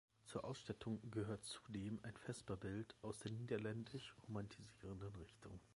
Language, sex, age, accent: German, male, 19-29, Deutschland Deutsch